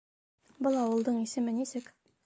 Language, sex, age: Bashkir, female, 19-29